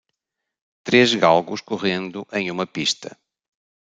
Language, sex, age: Portuguese, male, 40-49